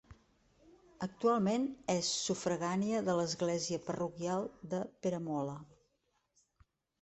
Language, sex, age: Catalan, female, 60-69